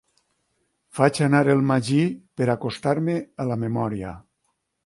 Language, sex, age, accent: Catalan, male, 60-69, valencià